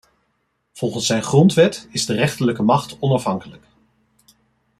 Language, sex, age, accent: Dutch, male, 40-49, Nederlands Nederlands